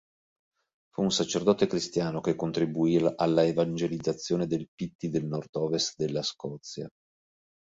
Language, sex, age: Italian, male, 40-49